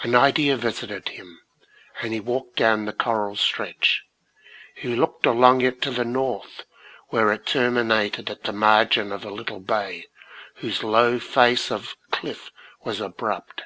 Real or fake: real